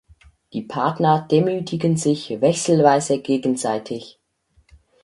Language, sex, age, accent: German, male, under 19, Schweizerdeutsch